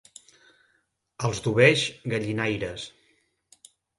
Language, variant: Catalan, Central